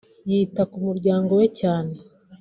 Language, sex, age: Kinyarwanda, female, 19-29